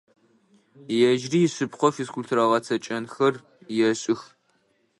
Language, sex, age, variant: Adyghe, male, under 19, Адыгабзэ (Кирил, пстэумэ зэдыряе)